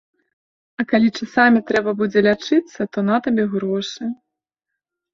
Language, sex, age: Belarusian, female, 30-39